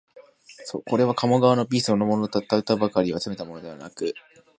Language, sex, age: Japanese, male, 19-29